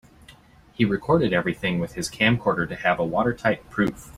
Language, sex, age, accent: English, male, 30-39, United States English